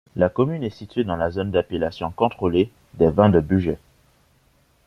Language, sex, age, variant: French, male, under 19, Français des départements et régions d'outre-mer